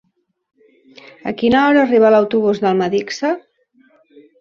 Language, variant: Catalan, Central